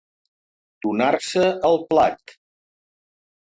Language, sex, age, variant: Catalan, male, 60-69, Central